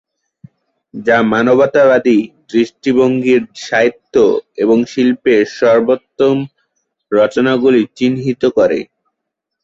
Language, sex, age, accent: Bengali, male, 19-29, Native